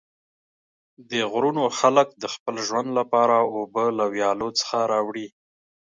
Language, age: Pashto, 30-39